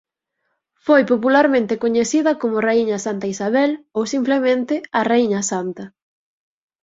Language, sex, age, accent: Galician, female, 19-29, Atlántico (seseo e gheada)